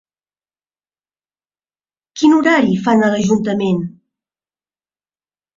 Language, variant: Catalan, Central